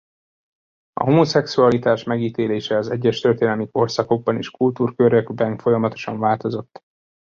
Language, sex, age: Hungarian, male, 19-29